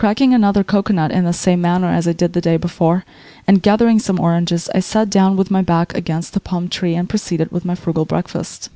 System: none